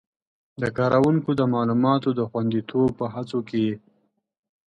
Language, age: Pashto, 19-29